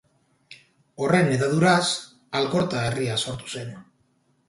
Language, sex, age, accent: Basque, male, 40-49, Mendebalekoa (Araba, Bizkaia, Gipuzkoako mendebaleko herri batzuk)